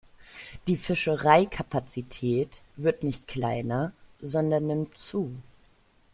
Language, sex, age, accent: German, female, 30-39, Deutschland Deutsch